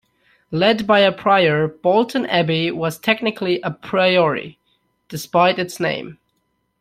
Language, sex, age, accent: English, male, 19-29, United States English